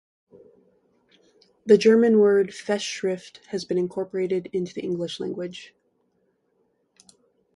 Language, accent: English, United States English